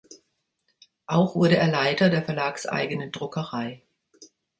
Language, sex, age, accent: German, female, 60-69, Deutschland Deutsch